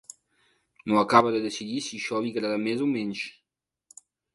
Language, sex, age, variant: Catalan, male, 19-29, Septentrional